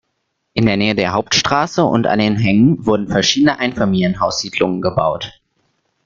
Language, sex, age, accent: German, male, under 19, Deutschland Deutsch